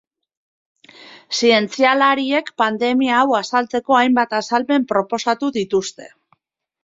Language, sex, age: Basque, female, 40-49